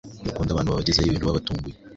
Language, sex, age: Kinyarwanda, male, 19-29